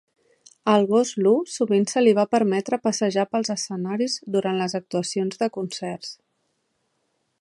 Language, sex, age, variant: Catalan, female, 40-49, Central